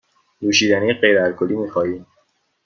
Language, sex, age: Persian, male, 19-29